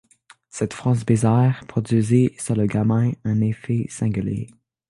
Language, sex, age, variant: French, male, under 19, Français de métropole